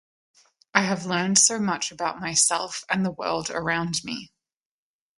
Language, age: English, 30-39